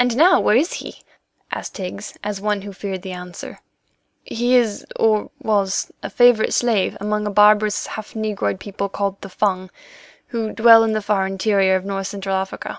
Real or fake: real